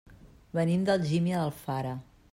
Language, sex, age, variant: Catalan, female, 50-59, Central